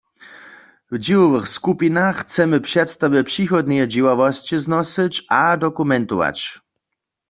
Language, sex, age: Upper Sorbian, male, 40-49